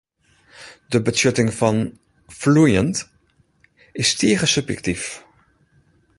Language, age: Western Frisian, 40-49